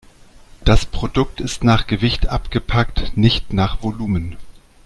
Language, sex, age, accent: German, male, 40-49, Deutschland Deutsch